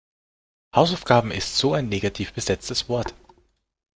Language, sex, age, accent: German, male, 19-29, Österreichisches Deutsch